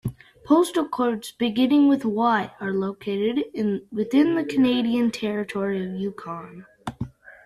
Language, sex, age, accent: English, male, under 19, United States English